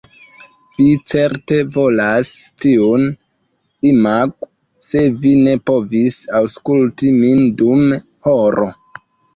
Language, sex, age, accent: Esperanto, male, 19-29, Internacia